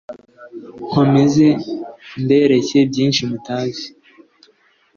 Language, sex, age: Kinyarwanda, male, 19-29